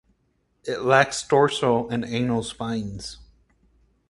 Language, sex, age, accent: English, male, 30-39, United States English